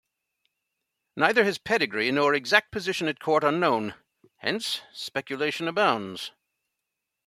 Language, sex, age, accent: English, male, 50-59, United States English